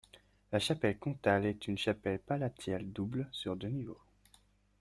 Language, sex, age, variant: French, male, under 19, Français de métropole